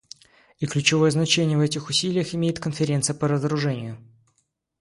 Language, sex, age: Russian, male, 19-29